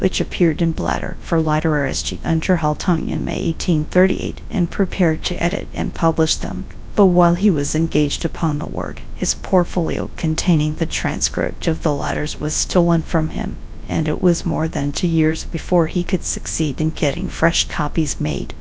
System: TTS, GradTTS